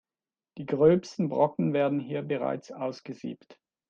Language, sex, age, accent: German, male, 40-49, Schweizerdeutsch